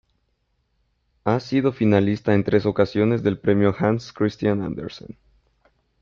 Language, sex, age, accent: Spanish, male, 19-29, México